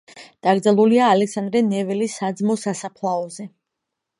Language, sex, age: Georgian, female, 19-29